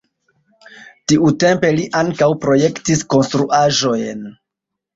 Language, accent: Esperanto, Internacia